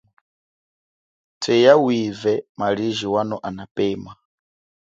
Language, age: Chokwe, 19-29